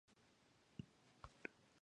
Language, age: Japanese, 19-29